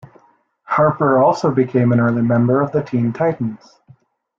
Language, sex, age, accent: English, male, under 19, United States English